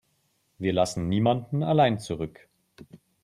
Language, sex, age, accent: German, male, 40-49, Deutschland Deutsch